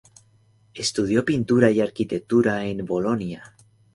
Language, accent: Spanish, España: Centro-Sur peninsular (Madrid, Toledo, Castilla-La Mancha)